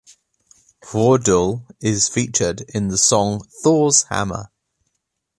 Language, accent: English, England English